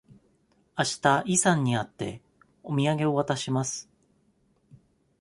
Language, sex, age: Japanese, male, 30-39